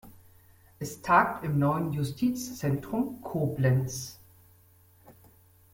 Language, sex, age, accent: German, female, 50-59, Deutschland Deutsch